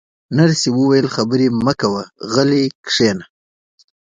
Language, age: Pashto, 19-29